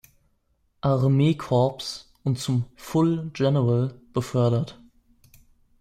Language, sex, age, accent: German, male, 19-29, Deutschland Deutsch